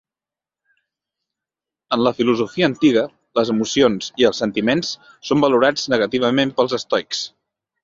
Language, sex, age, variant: Catalan, male, 30-39, Central